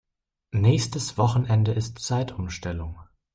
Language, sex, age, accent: German, male, 19-29, Deutschland Deutsch